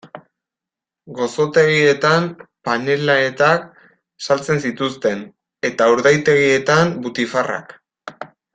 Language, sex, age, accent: Basque, male, under 19, Erdialdekoa edo Nafarra (Gipuzkoa, Nafarroa)